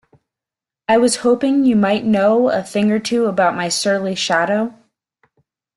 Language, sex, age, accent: English, female, 19-29, United States English